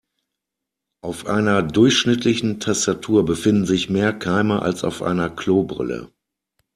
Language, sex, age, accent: German, male, 40-49, Deutschland Deutsch